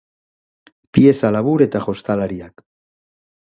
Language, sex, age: Basque, male, 50-59